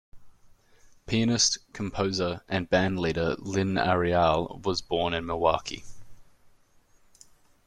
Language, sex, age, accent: English, male, 19-29, Australian English